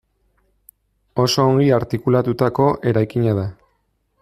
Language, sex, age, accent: Basque, male, 30-39, Erdialdekoa edo Nafarra (Gipuzkoa, Nafarroa)